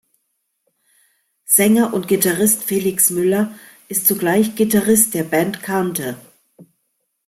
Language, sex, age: German, female, 50-59